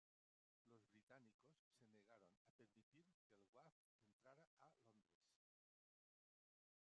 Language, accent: Spanish, España: Centro-Sur peninsular (Madrid, Toledo, Castilla-La Mancha)